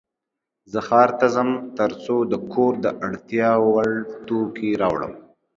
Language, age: Pashto, 30-39